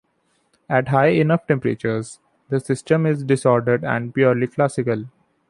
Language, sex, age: English, male, 19-29